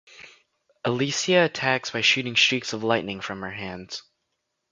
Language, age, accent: English, under 19, United States English